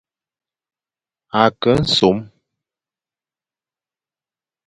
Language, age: Fang, 40-49